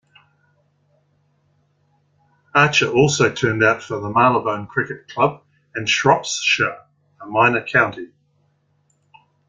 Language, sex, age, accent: English, male, 60-69, New Zealand English